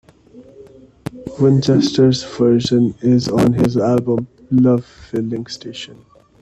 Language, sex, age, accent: English, male, 19-29, India and South Asia (India, Pakistan, Sri Lanka)